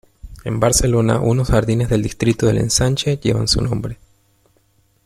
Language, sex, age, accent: Spanish, male, 19-29, Caribe: Cuba, Venezuela, Puerto Rico, República Dominicana, Panamá, Colombia caribeña, México caribeño, Costa del golfo de México